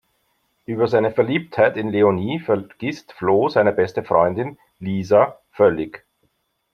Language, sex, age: German, male, 50-59